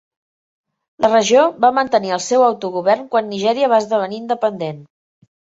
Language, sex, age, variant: Catalan, female, 40-49, Central